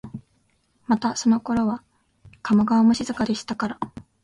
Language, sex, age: Japanese, female, 19-29